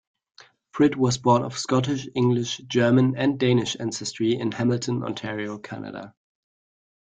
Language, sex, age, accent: English, male, 19-29, England English